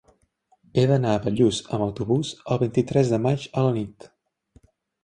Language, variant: Catalan, Central